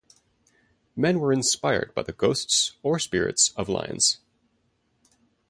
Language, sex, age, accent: English, male, 30-39, United States English